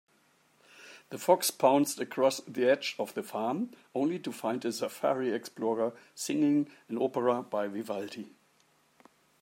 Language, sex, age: English, male, 60-69